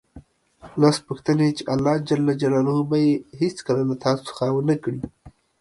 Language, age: Pashto, 19-29